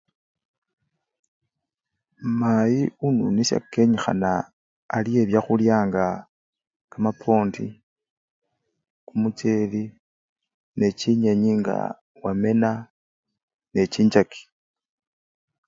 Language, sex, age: Luyia, male, 40-49